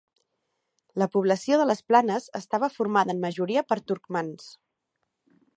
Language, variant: Catalan, Central